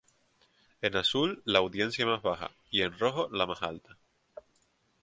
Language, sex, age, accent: Spanish, male, 19-29, España: Islas Canarias